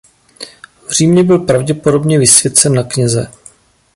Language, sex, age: Czech, male, 40-49